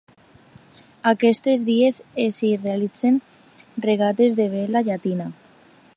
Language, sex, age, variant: Catalan, female, under 19, Alacantí